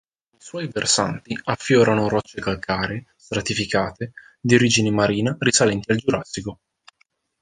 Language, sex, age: Italian, male, 19-29